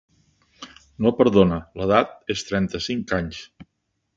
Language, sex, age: Catalan, male, 70-79